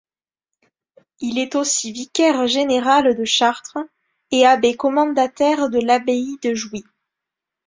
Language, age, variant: French, 19-29, Français de métropole